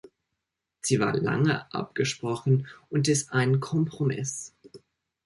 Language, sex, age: German, male, 19-29